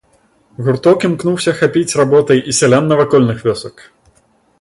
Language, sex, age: Belarusian, male, 19-29